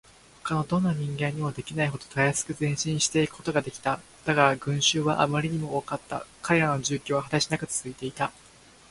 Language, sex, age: Japanese, male, 19-29